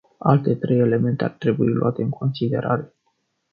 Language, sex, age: Romanian, male, 19-29